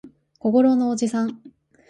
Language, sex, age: Japanese, female, 19-29